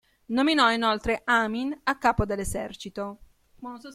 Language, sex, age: Italian, female, 40-49